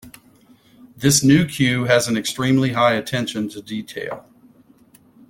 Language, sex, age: English, male, 50-59